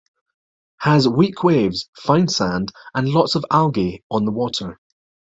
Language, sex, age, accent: English, male, 40-49, Scottish English